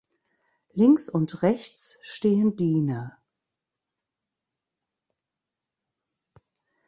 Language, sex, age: German, female, 60-69